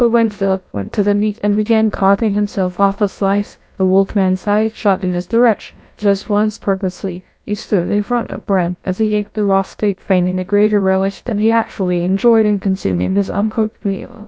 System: TTS, GlowTTS